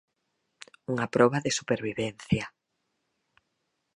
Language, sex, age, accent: Galician, female, 50-59, Normativo (estándar)